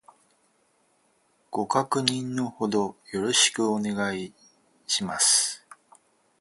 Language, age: Japanese, 50-59